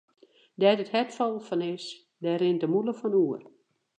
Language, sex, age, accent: Western Frisian, female, 60-69, Wâldfrysk